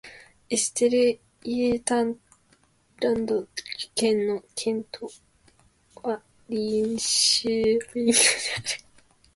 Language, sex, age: Japanese, female, 19-29